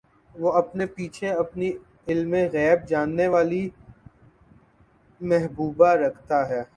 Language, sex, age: Urdu, male, 19-29